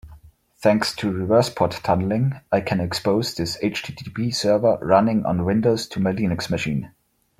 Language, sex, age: English, male, 19-29